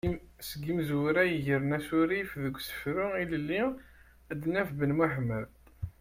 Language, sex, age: Kabyle, male, 19-29